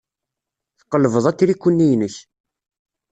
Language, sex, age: Kabyle, male, 30-39